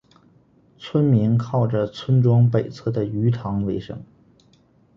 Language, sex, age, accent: Chinese, male, 19-29, 出生地：吉林省